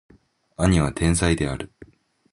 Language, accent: Japanese, 日本人